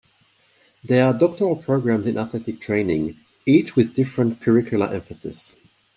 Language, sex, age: English, male, 19-29